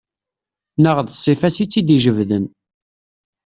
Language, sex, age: Kabyle, male, 30-39